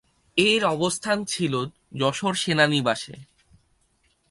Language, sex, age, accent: Bengali, male, 19-29, Bengali